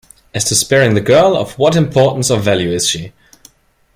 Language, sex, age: English, male, 19-29